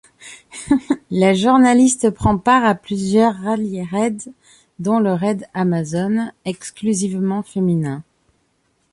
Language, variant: French, Français de métropole